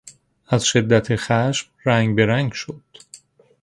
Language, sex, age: Persian, male, 30-39